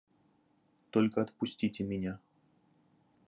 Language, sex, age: Russian, male, 19-29